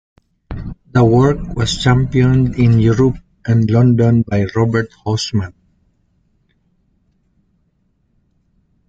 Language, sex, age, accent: English, male, 40-49, Filipino